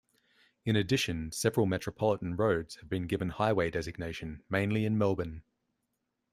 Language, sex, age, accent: English, male, 30-39, Australian English